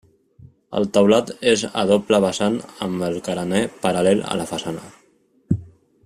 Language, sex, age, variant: Catalan, male, 30-39, Central